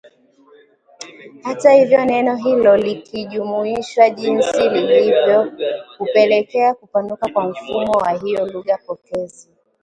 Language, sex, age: Swahili, female, 19-29